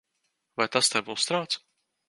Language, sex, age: Latvian, male, under 19